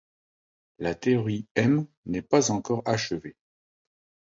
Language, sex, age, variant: French, male, 50-59, Français de métropole